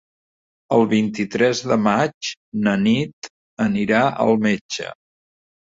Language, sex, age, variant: Catalan, male, 60-69, Central